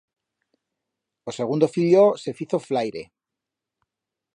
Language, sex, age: Aragonese, male, 40-49